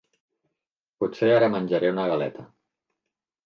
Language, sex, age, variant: Catalan, male, 50-59, Central